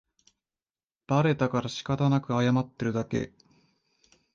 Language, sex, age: Japanese, male, 19-29